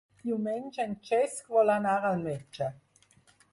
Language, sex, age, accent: Catalan, female, 50-59, aprenent (recent, des d'altres llengües)